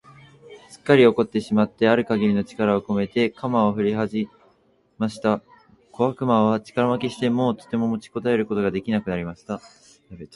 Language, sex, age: Japanese, male, 19-29